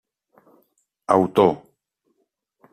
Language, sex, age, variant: Catalan, male, 50-59, Central